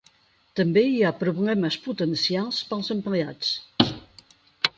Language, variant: Catalan, Central